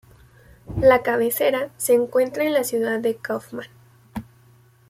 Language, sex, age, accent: Spanish, female, 19-29, México